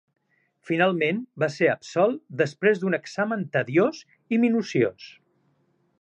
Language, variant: Catalan, Central